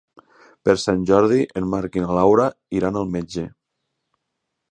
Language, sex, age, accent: Catalan, male, 19-29, Ebrenc